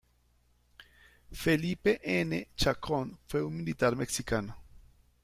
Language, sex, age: Spanish, male, 50-59